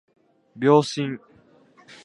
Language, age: Japanese, 19-29